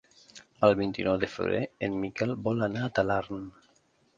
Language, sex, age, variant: Catalan, male, 40-49, Central